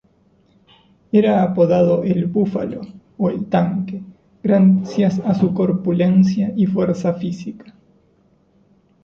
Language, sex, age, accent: Spanish, male, 30-39, Rioplatense: Argentina, Uruguay, este de Bolivia, Paraguay